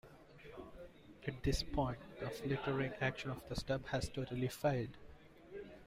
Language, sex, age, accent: English, male, 19-29, India and South Asia (India, Pakistan, Sri Lanka)